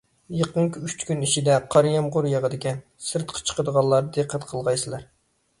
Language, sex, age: Uyghur, male, 19-29